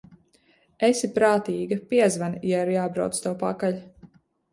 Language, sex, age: Latvian, female, 19-29